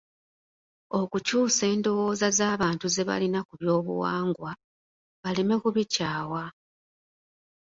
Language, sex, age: Ganda, female, 30-39